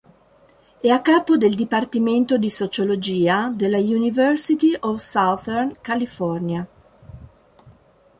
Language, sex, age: Italian, female, 50-59